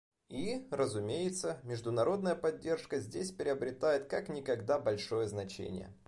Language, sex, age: Russian, male, 19-29